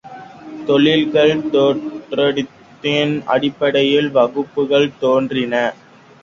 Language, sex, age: Tamil, male, under 19